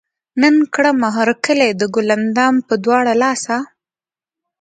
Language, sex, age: Pashto, female, under 19